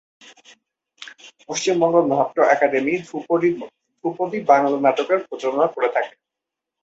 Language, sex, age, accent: Bengali, male, 19-29, Bangladeshi